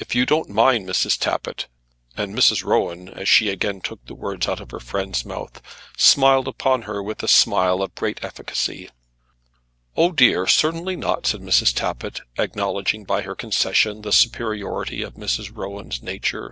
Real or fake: real